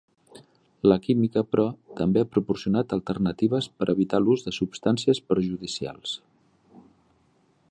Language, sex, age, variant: Catalan, male, 50-59, Central